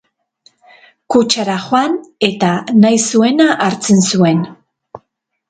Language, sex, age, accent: Basque, female, 50-59, Mendebalekoa (Araba, Bizkaia, Gipuzkoako mendebaleko herri batzuk)